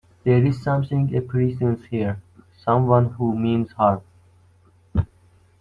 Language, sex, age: English, male, 19-29